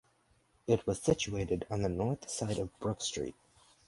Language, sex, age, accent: English, male, under 19, United States English